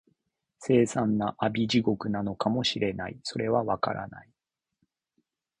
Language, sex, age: Japanese, male, 30-39